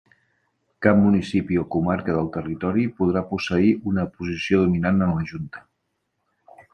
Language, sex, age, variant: Catalan, male, 50-59, Central